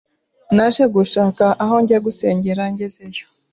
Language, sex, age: Kinyarwanda, female, 30-39